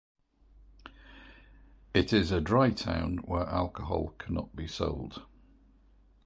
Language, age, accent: English, 60-69, England English